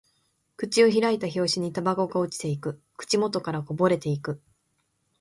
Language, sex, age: Japanese, female, 19-29